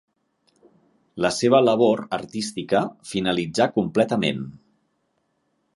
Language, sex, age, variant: Catalan, male, 40-49, Central